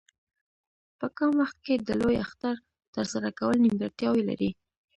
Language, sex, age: Pashto, female, 19-29